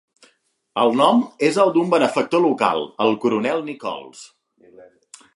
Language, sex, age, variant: Catalan, male, 30-39, Central